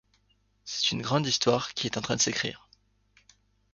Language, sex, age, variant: French, male, 19-29, Français de métropole